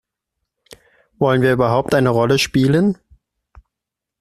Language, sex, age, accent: German, male, 30-39, Deutschland Deutsch